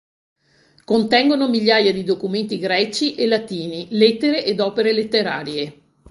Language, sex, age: Italian, female, 60-69